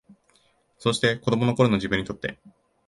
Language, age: Japanese, 19-29